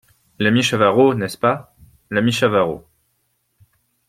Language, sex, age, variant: French, male, 19-29, Français de métropole